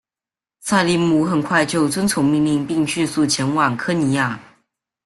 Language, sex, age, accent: Chinese, male, under 19, 出生地：湖南省